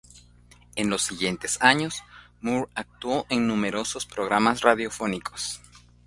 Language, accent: Spanish, América central